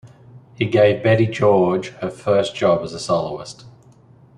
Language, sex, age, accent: English, male, 40-49, Australian English